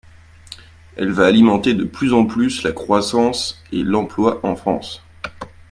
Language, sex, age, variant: French, male, 30-39, Français de métropole